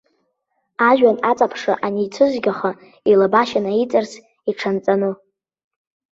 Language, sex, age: Abkhazian, female, under 19